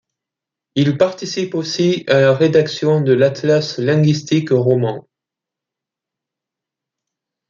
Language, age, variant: French, 19-29, Français de métropole